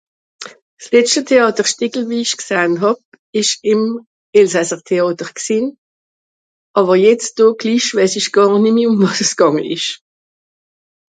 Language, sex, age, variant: Swiss German, female, 60-69, Nordniederàlemmànisch (Rishoffe, Zàwere, Bùsswìller, Hawenau, Brüemt, Stroossbùri, Molse, Dàmbàch, Schlettstàtt, Pfàlzbùri usw.)